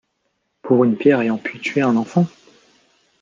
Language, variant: French, Français de métropole